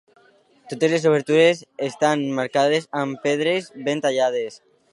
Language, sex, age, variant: Catalan, male, under 19, Alacantí